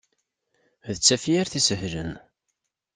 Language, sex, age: Kabyle, male, 30-39